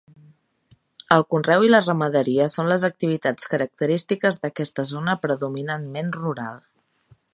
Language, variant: Catalan, Central